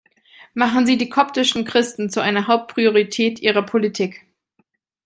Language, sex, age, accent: German, female, 30-39, Deutschland Deutsch